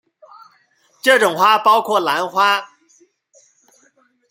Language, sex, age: Chinese, male, under 19